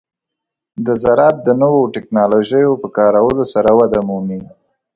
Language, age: Pashto, 19-29